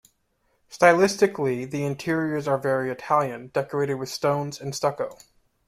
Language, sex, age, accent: English, male, 30-39, United States English